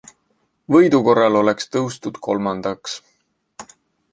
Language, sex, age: Estonian, male, 19-29